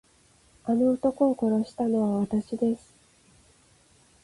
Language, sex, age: Japanese, female, 30-39